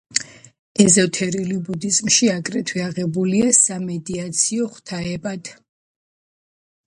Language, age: Georgian, under 19